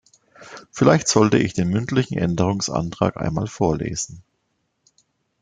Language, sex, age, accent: German, male, 40-49, Deutschland Deutsch